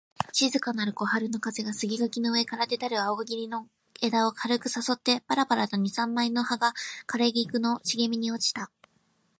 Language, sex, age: Japanese, female, 19-29